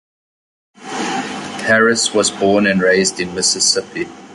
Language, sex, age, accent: English, male, 19-29, Southern African (South Africa, Zimbabwe, Namibia)